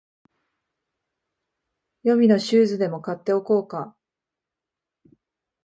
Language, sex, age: Japanese, female, 30-39